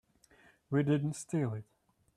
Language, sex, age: English, male, 19-29